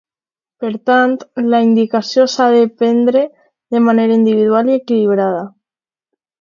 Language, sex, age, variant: Catalan, female, under 19, Alacantí